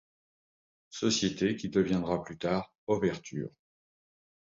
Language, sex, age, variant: French, male, 50-59, Français de métropole